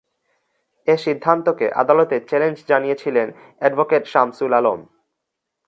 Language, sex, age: Bengali, male, under 19